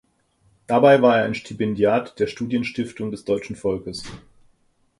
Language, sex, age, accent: German, male, 50-59, Deutschland Deutsch